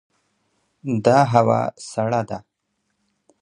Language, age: Pashto, 30-39